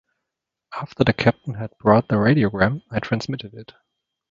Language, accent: English, England English